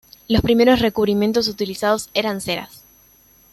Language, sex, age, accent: Spanish, female, 19-29, Rioplatense: Argentina, Uruguay, este de Bolivia, Paraguay